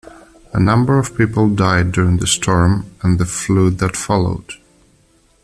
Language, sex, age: English, male, 30-39